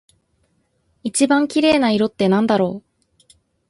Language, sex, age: Japanese, female, 19-29